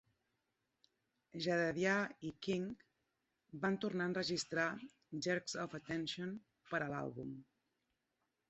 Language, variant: Catalan, Central